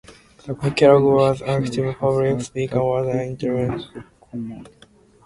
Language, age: English, 19-29